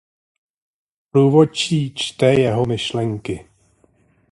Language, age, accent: Czech, 40-49, pražský